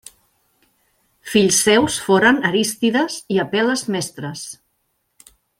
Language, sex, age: Catalan, female, 50-59